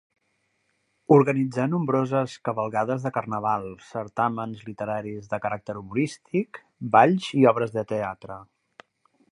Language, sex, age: Catalan, male, 40-49